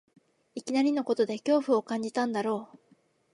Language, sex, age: Japanese, female, 19-29